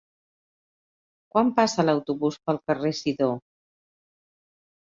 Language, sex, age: Catalan, female, 50-59